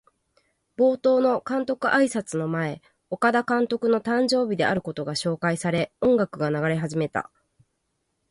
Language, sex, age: Japanese, female, 30-39